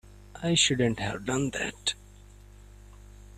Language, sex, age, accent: English, male, 19-29, India and South Asia (India, Pakistan, Sri Lanka)